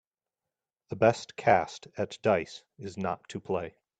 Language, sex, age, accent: English, male, 30-39, United States English